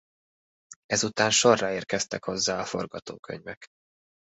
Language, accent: Hungarian, budapesti